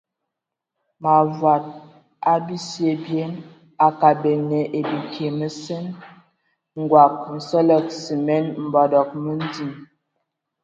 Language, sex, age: Ewondo, female, 19-29